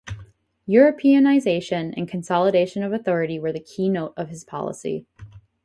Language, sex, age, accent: English, female, 19-29, United States English